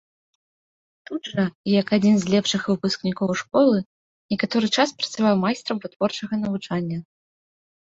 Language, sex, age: Belarusian, female, 19-29